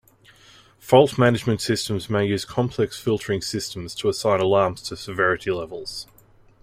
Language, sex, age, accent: English, male, 30-39, Australian English